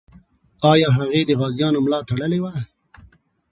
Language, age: Pashto, 30-39